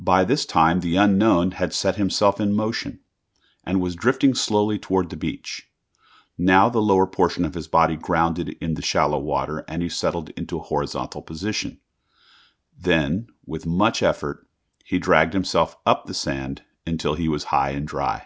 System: none